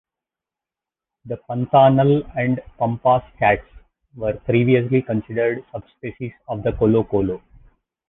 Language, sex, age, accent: English, male, 30-39, United States English